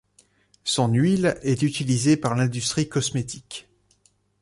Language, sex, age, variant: French, male, 30-39, Français de métropole